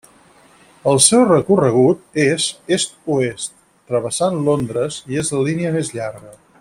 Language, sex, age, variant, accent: Catalan, male, 50-59, Central, central